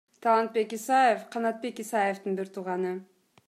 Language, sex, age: Kyrgyz, female, 30-39